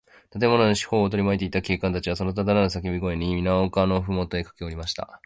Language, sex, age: Japanese, male, 19-29